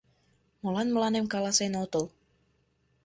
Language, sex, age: Mari, female, under 19